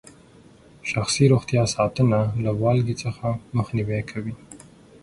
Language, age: Pashto, 30-39